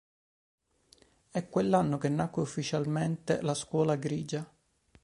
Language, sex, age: Italian, male, 30-39